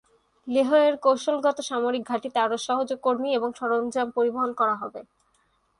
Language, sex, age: Bengali, female, 19-29